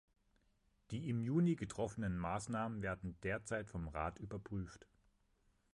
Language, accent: German, Deutschland Deutsch